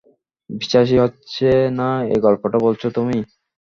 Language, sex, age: Bengali, male, 19-29